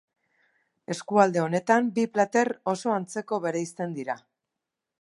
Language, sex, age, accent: Basque, female, 30-39, Mendebalekoa (Araba, Bizkaia, Gipuzkoako mendebaleko herri batzuk)